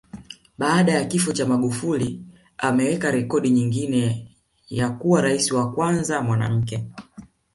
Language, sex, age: Swahili, female, 40-49